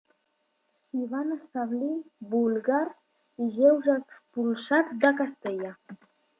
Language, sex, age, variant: Catalan, male, under 19, Central